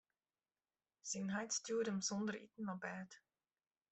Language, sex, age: Western Frisian, female, 30-39